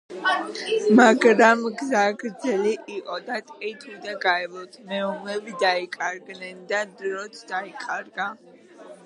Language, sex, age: Georgian, female, under 19